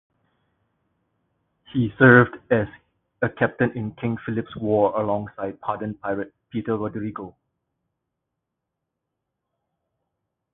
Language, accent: English, Singaporean English